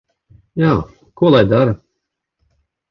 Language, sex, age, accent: Latvian, male, 40-49, bez akcenta